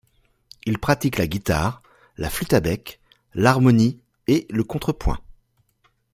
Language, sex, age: French, male, 40-49